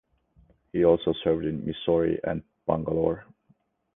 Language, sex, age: English, male, 19-29